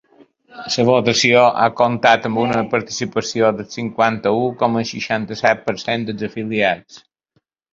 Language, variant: Catalan, Balear